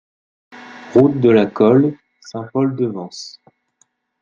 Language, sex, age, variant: French, male, 19-29, Français de métropole